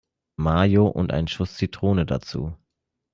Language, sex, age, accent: German, male, 30-39, Deutschland Deutsch